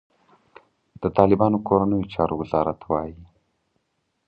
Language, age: Pashto, 19-29